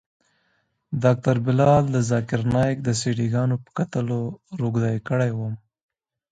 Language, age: Pashto, 19-29